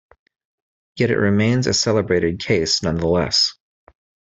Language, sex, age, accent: English, male, 30-39, United States English